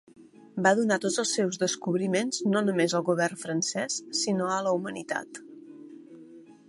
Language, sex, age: Catalan, female, 40-49